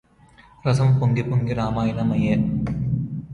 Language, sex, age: Telugu, male, under 19